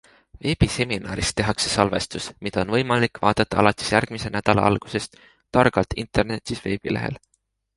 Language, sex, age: Estonian, male, 19-29